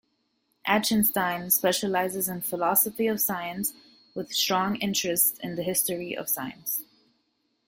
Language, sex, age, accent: English, female, 19-29, United States English